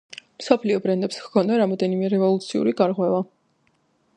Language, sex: Georgian, female